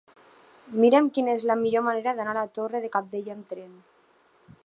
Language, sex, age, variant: Catalan, female, 19-29, Nord-Occidental